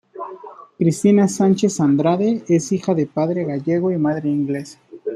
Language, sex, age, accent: Spanish, male, 19-29, México